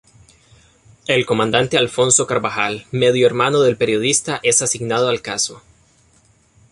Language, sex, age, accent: Spanish, male, 19-29, América central